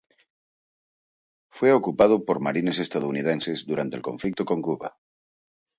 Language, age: Spanish, 40-49